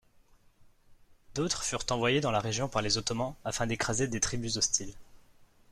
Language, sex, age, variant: French, male, 19-29, Français de métropole